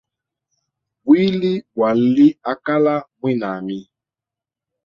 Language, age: Hemba, 40-49